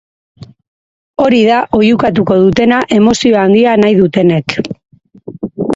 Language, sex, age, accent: Basque, female, 30-39, Mendebalekoa (Araba, Bizkaia, Gipuzkoako mendebaleko herri batzuk)